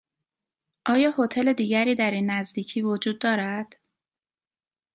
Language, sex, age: Persian, female, 19-29